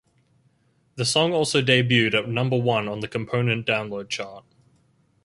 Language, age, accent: English, 19-29, Australian English